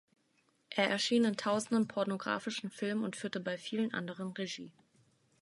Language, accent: German, Deutschland Deutsch